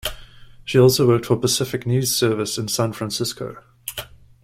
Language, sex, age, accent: English, male, 30-39, Southern African (South Africa, Zimbabwe, Namibia)